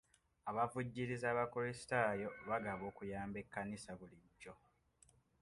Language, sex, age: Ganda, male, 19-29